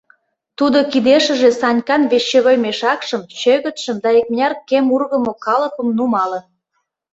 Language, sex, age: Mari, female, 40-49